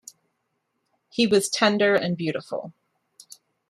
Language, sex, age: English, female, 40-49